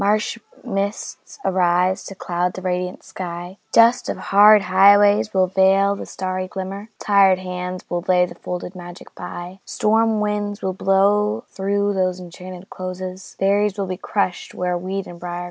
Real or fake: real